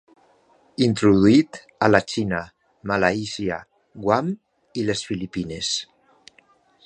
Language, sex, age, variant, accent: Catalan, male, 50-59, Valencià central, valencià